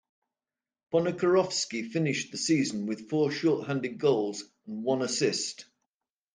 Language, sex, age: English, male, 50-59